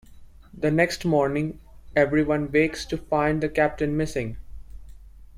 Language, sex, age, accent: English, male, 19-29, India and South Asia (India, Pakistan, Sri Lanka)